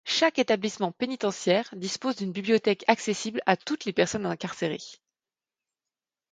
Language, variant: French, Français de métropole